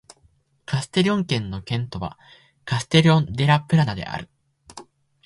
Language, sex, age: Japanese, male, 19-29